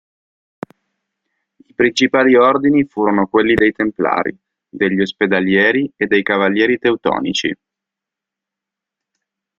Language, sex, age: Italian, male, 30-39